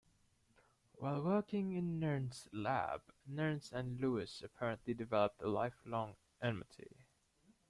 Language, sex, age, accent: English, male, 19-29, Australian English